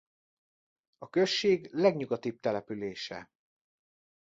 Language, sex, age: Hungarian, male, 40-49